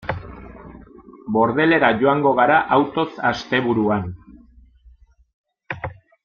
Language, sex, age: Basque, male, 30-39